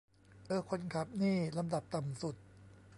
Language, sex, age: Thai, male, 50-59